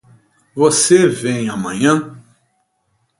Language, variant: Portuguese, Portuguese (Brasil)